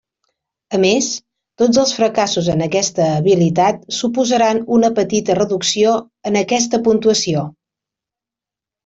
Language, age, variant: Catalan, 40-49, Central